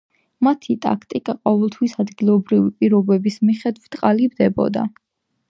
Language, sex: Georgian, female